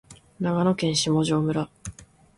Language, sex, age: Japanese, female, 19-29